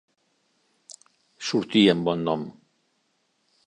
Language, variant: Catalan, Central